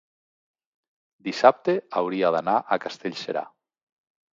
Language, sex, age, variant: Catalan, male, 40-49, Central